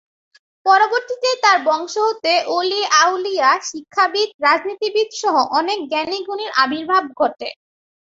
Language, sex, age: Bengali, female, under 19